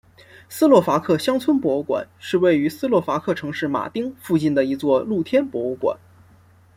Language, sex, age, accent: Chinese, male, 19-29, 出生地：辽宁省